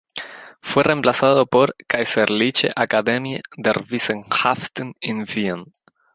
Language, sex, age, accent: Spanish, male, 19-29, España: Islas Canarias